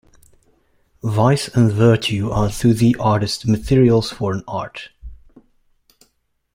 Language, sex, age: English, male, 30-39